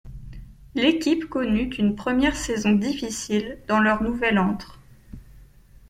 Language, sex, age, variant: French, female, 19-29, Français de métropole